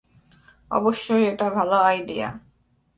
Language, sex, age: Bengali, female, 19-29